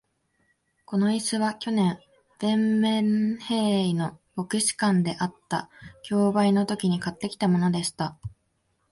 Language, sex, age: Japanese, female, 19-29